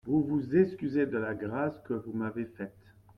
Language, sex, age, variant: French, male, 40-49, Français de métropole